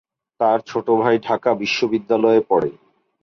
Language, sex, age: Bengali, male, 40-49